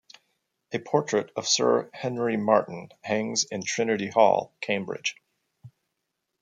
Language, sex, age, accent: English, male, 40-49, United States English